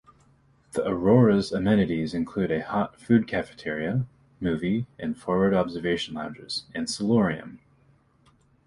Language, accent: English, United States English